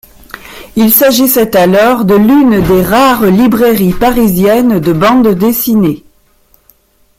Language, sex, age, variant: French, female, 50-59, Français de métropole